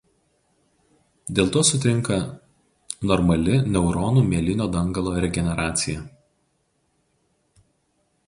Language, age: Lithuanian, 40-49